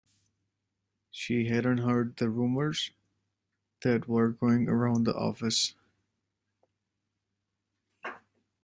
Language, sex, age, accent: English, male, 19-29, United States English